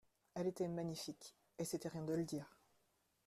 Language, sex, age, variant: French, female, 40-49, Français de métropole